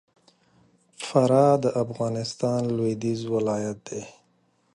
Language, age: Pashto, 40-49